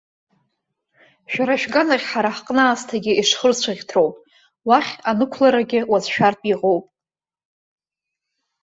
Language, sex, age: Abkhazian, female, 30-39